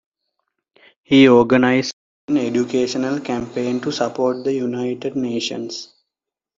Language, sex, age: English, male, 19-29